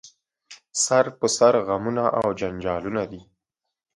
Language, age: Pashto, 19-29